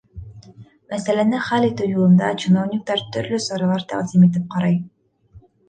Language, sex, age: Bashkir, female, 19-29